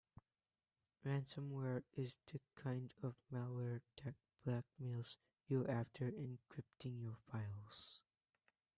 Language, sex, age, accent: English, male, under 19, United States English